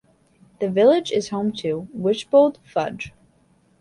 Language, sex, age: English, female, 19-29